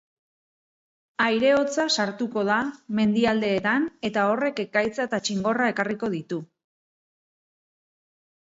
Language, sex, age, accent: Basque, female, 40-49, Mendebalekoa (Araba, Bizkaia, Gipuzkoako mendebaleko herri batzuk)